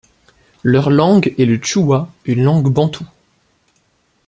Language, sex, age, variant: French, male, 19-29, Français de métropole